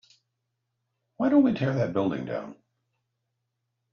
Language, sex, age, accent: English, male, 50-59, United States English